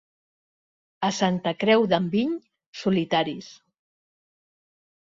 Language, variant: Catalan, Central